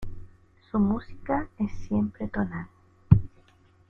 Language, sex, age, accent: Spanish, female, 30-39, Chileno: Chile, Cuyo